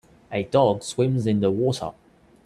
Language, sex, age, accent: English, male, 19-29, Australian English